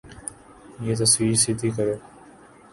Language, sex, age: Urdu, male, 19-29